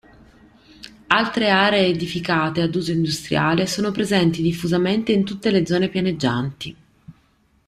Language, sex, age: Italian, female, 30-39